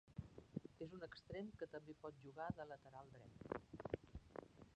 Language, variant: Catalan, Central